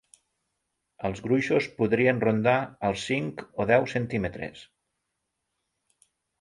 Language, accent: Catalan, Lleidatà